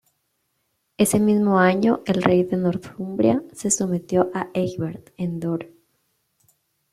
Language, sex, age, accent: Spanish, female, 30-39, América central